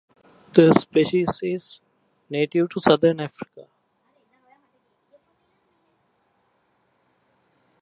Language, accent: English, United States English